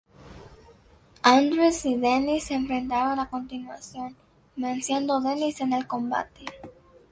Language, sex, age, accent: Spanish, female, under 19, América central